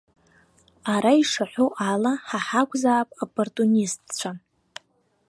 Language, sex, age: Abkhazian, female, 19-29